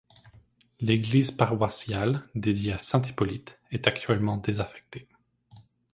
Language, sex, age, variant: French, male, 19-29, Français de métropole